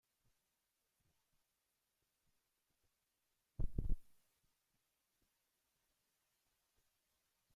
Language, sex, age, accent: Spanish, female, under 19, Caribe: Cuba, Venezuela, Puerto Rico, República Dominicana, Panamá, Colombia caribeña, México caribeño, Costa del golfo de México